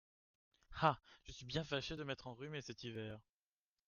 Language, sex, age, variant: French, male, 19-29, Français de métropole